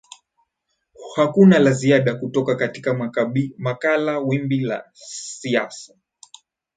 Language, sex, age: Swahili, male, 19-29